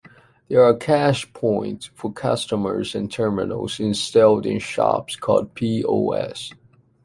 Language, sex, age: English, male, 19-29